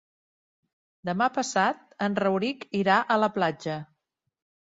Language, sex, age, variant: Catalan, female, 60-69, Central